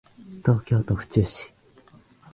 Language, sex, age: Japanese, male, 19-29